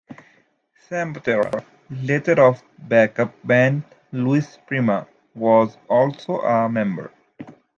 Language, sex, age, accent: English, male, 19-29, United States English